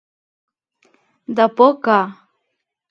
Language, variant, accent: Catalan, Central, central